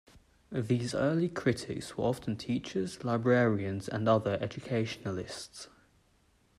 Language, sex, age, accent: English, male, under 19, England English